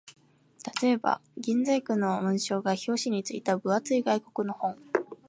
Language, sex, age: Japanese, female, 19-29